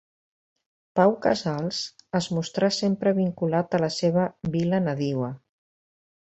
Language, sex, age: Catalan, female, 60-69